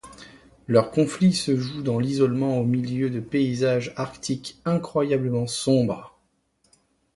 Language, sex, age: French, male, 30-39